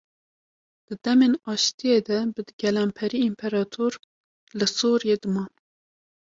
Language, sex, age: Kurdish, female, 19-29